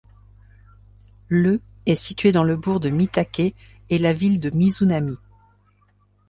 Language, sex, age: French, female, 50-59